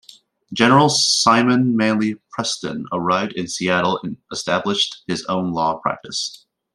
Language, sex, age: English, male, 19-29